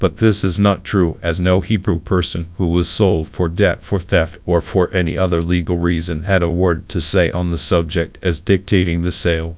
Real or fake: fake